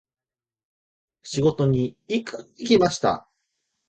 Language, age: Japanese, 19-29